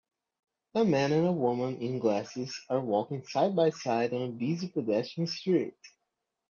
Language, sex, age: English, male, 19-29